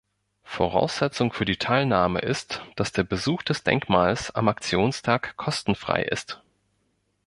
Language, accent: German, Deutschland Deutsch